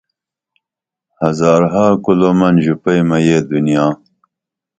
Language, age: Dameli, 50-59